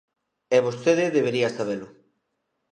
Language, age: Galician, 19-29